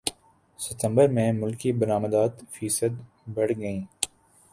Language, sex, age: Urdu, male, 19-29